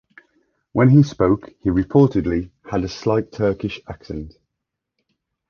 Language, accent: English, England English